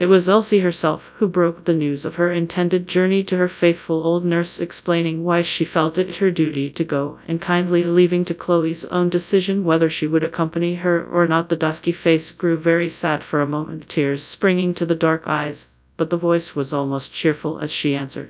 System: TTS, FastPitch